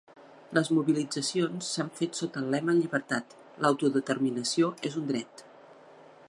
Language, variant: Catalan, Central